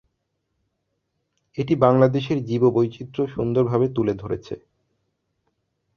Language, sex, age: Bengali, male, 30-39